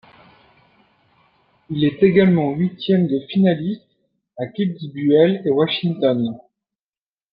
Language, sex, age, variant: French, male, 30-39, Français de métropole